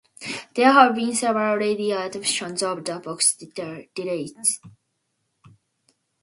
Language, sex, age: English, female, 19-29